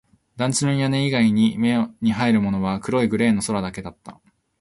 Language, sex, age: Japanese, male, 19-29